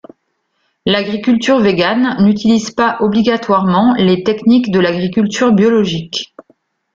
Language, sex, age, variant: French, female, 40-49, Français de métropole